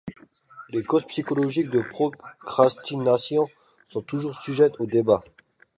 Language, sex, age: French, male, 30-39